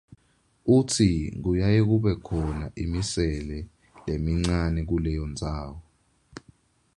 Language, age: Swati, 19-29